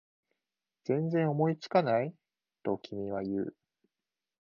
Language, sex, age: Japanese, male, 19-29